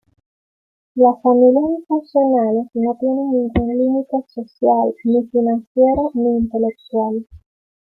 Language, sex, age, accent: Spanish, female, 30-39, Andino-Pacífico: Colombia, Perú, Ecuador, oeste de Bolivia y Venezuela andina